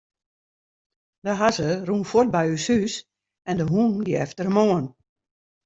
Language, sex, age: Western Frisian, female, 60-69